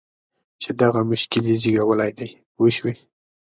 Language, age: Pashto, 19-29